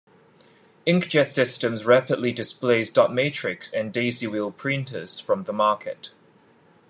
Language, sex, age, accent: English, male, 30-39, Hong Kong English